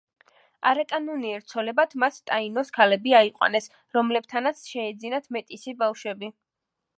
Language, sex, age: Georgian, female, 19-29